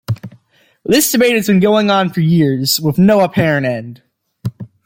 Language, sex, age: English, male, under 19